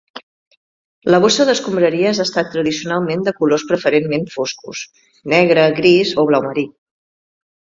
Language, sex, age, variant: Catalan, female, 50-59, Central